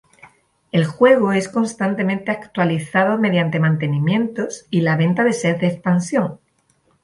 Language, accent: Spanish, España: Sur peninsular (Andalucia, Extremadura, Murcia)